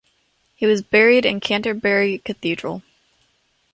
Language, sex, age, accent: English, female, 19-29, United States English